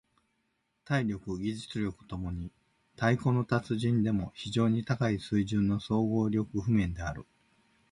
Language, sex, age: Japanese, male, 60-69